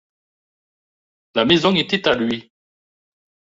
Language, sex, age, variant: French, male, 60-69, Français de métropole